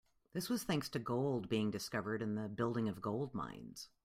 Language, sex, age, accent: English, female, 40-49, United States English